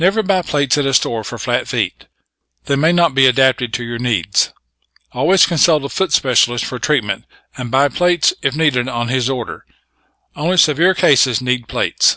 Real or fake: real